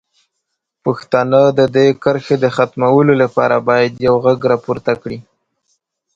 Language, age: Pashto, 19-29